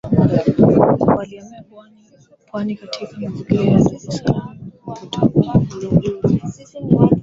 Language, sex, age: Swahili, female, 19-29